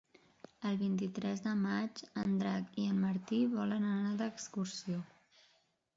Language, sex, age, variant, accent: Catalan, female, 19-29, Central, central